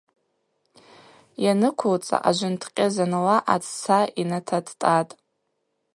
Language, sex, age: Abaza, female, 19-29